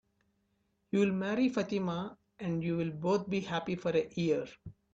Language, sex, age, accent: English, male, 30-39, India and South Asia (India, Pakistan, Sri Lanka)